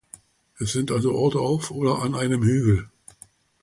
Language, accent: German, Deutschland Deutsch